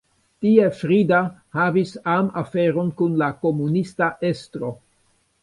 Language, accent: Esperanto, Internacia